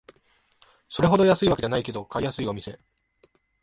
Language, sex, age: Japanese, male, 19-29